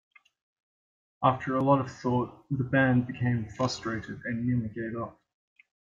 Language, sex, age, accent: English, male, 19-29, Australian English